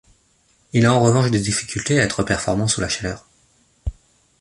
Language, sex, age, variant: French, male, 40-49, Français de métropole